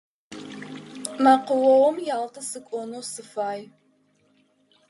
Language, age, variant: Adyghe, 50-59, Адыгабзэ (Кирил, пстэумэ зэдыряе)